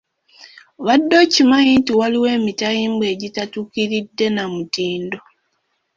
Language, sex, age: Ganda, female, 19-29